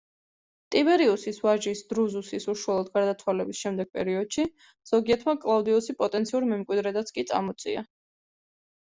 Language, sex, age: Georgian, female, 19-29